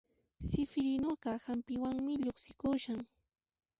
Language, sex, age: Puno Quechua, female, 19-29